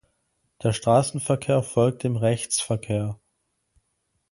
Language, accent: German, Deutschland Deutsch